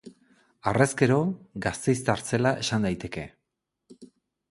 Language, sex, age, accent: Basque, male, 40-49, Erdialdekoa edo Nafarra (Gipuzkoa, Nafarroa)